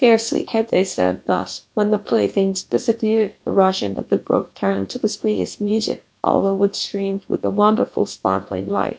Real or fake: fake